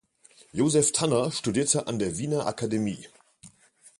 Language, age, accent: German, 40-49, Deutschland Deutsch